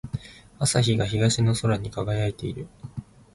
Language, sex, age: Japanese, male, 19-29